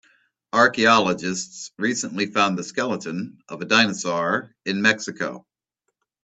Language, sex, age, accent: English, male, 40-49, United States English